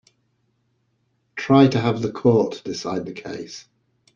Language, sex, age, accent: English, male, 50-59, England English